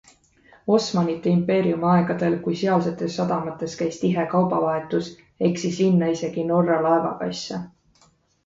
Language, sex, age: Estonian, female, 19-29